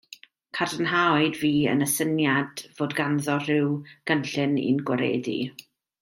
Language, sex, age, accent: Welsh, female, 30-39, Y Deyrnas Unedig Cymraeg